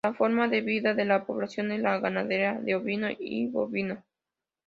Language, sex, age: Spanish, female, 19-29